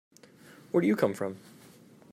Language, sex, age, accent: English, male, 19-29, United States English